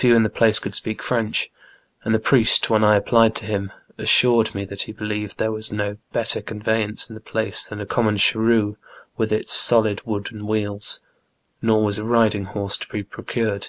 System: none